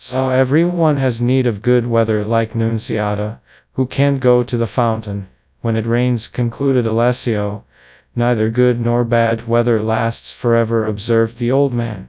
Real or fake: fake